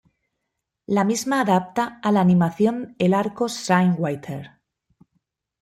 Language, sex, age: Spanish, female, 30-39